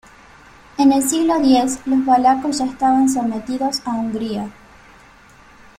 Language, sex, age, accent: Spanish, female, 19-29, Rioplatense: Argentina, Uruguay, este de Bolivia, Paraguay